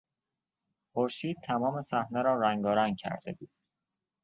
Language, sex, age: Persian, male, 19-29